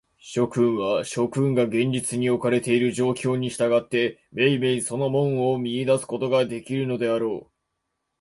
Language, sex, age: Japanese, male, 19-29